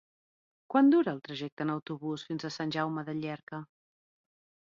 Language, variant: Catalan, Central